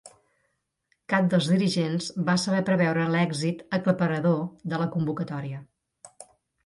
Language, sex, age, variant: Catalan, female, 40-49, Central